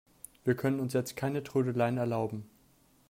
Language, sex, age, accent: German, male, 19-29, Deutschland Deutsch